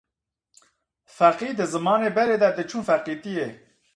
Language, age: Kurdish, 30-39